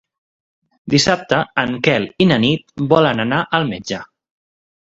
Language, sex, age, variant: Catalan, male, 19-29, Central